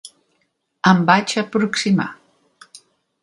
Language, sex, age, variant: Catalan, female, 60-69, Central